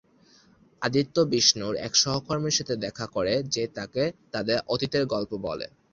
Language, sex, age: Bengali, male, 19-29